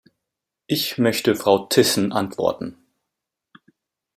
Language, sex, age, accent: German, male, 30-39, Deutschland Deutsch